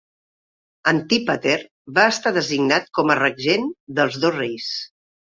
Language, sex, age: Catalan, female, 60-69